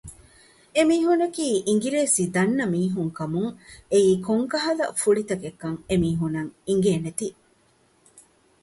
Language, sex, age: Divehi, female, 40-49